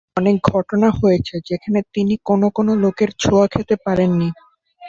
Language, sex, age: Bengali, male, 19-29